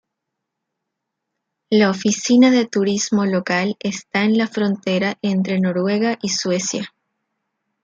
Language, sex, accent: Spanish, female, Andino-Pacífico: Colombia, Perú, Ecuador, oeste de Bolivia y Venezuela andina